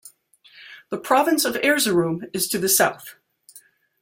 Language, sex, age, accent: English, female, 50-59, United States English